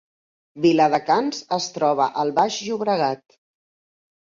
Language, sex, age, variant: Catalan, female, 50-59, Central